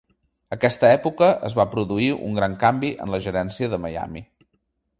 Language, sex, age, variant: Catalan, male, 30-39, Central